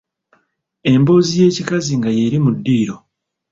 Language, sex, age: Ganda, male, 40-49